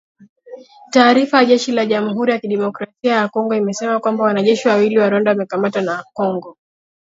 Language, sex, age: Swahili, female, 19-29